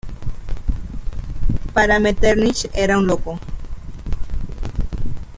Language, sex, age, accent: Spanish, female, 19-29, Caribe: Cuba, Venezuela, Puerto Rico, República Dominicana, Panamá, Colombia caribeña, México caribeño, Costa del golfo de México